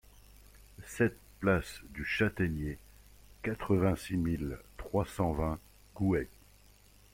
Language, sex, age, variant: French, male, 50-59, Français de métropole